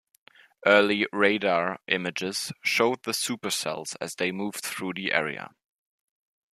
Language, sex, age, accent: English, male, 19-29, United States English